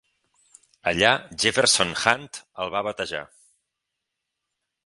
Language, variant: Catalan, Central